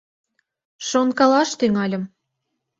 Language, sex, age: Mari, female, 19-29